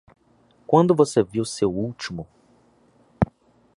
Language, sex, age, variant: Portuguese, male, 19-29, Portuguese (Brasil)